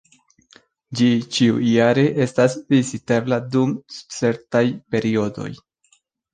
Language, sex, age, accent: Esperanto, male, 19-29, Internacia